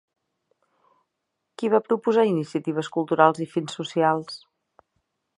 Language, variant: Catalan, Nord-Occidental